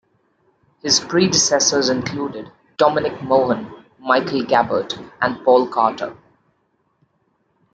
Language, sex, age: English, female, 30-39